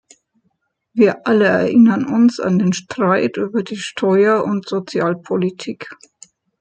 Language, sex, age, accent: German, female, 60-69, Deutschland Deutsch